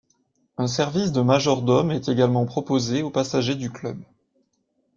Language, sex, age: French, male, 19-29